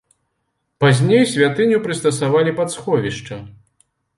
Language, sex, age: Belarusian, male, 40-49